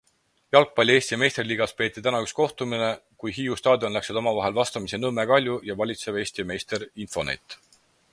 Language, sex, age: Estonian, male, 30-39